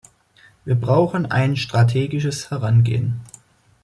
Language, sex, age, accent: German, male, 19-29, Deutschland Deutsch